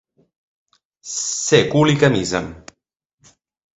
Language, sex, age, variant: Catalan, male, 19-29, Nord-Occidental